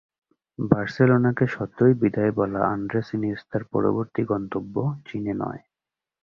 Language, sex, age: Bengali, male, 19-29